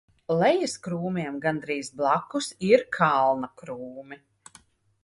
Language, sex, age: Latvian, female, 40-49